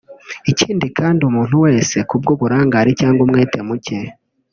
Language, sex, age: Kinyarwanda, male, 19-29